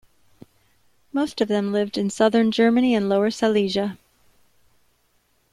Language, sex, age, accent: English, female, 50-59, United States English